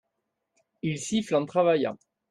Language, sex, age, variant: French, male, 40-49, Français de métropole